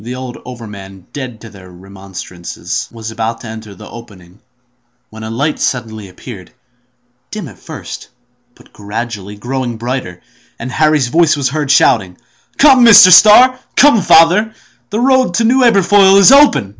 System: none